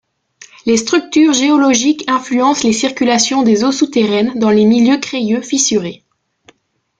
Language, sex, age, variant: French, female, 19-29, Français de métropole